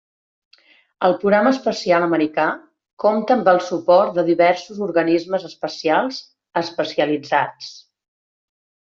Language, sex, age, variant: Catalan, female, 40-49, Central